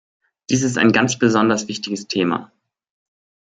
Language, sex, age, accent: German, male, 19-29, Deutschland Deutsch